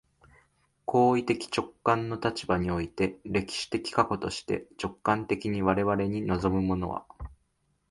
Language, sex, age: Japanese, male, 19-29